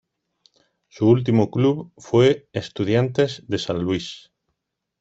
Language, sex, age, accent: Spanish, male, 40-49, España: Sur peninsular (Andalucia, Extremadura, Murcia)